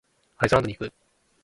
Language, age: Japanese, 19-29